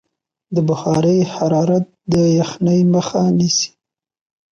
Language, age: Pashto, 19-29